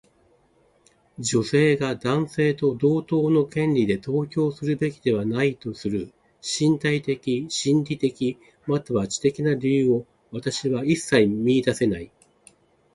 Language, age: Japanese, 60-69